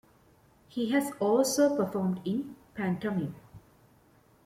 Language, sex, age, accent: English, female, 19-29, India and South Asia (India, Pakistan, Sri Lanka)